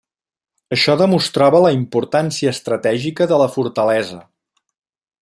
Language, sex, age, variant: Catalan, male, 50-59, Central